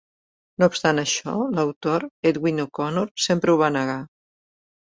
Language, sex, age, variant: Catalan, female, 60-69, Central